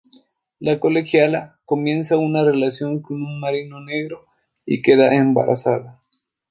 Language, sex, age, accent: Spanish, male, 19-29, Andino-Pacífico: Colombia, Perú, Ecuador, oeste de Bolivia y Venezuela andina